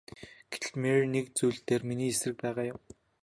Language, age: Mongolian, 19-29